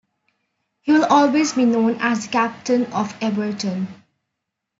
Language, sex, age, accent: English, female, 19-29, India and South Asia (India, Pakistan, Sri Lanka)